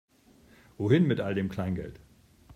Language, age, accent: German, 50-59, Deutschland Deutsch